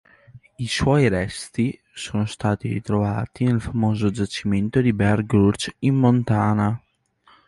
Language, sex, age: Italian, male, under 19